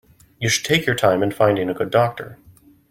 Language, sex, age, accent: English, male, 30-39, United States English